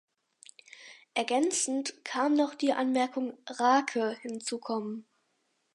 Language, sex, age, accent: German, male, under 19, Deutschland Deutsch